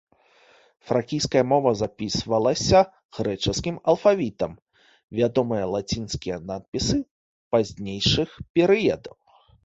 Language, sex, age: Belarusian, male, 30-39